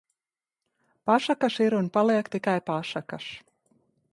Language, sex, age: Latvian, female, 30-39